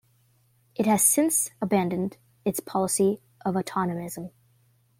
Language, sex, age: English, female, under 19